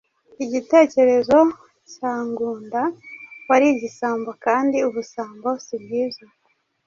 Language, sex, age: Kinyarwanda, female, 30-39